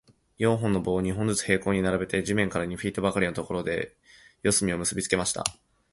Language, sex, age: Japanese, male, 19-29